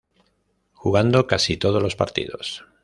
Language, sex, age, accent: Spanish, male, 50-59, España: Norte peninsular (Asturias, Castilla y León, Cantabria, País Vasco, Navarra, Aragón, La Rioja, Guadalajara, Cuenca)